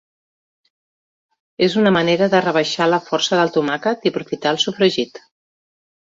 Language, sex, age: Catalan, female, 40-49